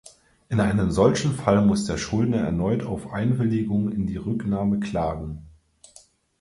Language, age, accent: German, 19-29, Deutschland Deutsch